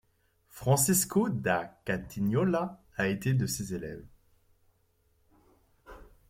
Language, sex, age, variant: French, male, 19-29, Français de métropole